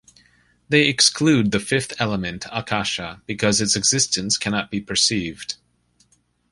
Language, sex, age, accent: English, male, 40-49, United States English